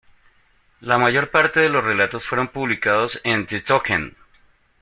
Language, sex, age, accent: Spanish, male, 40-49, Andino-Pacífico: Colombia, Perú, Ecuador, oeste de Bolivia y Venezuela andina